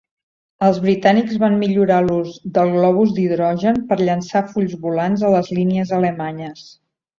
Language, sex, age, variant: Catalan, female, 50-59, Central